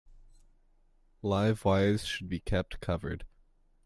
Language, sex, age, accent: English, male, under 19, United States English